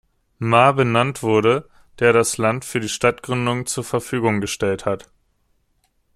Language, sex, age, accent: German, male, 19-29, Deutschland Deutsch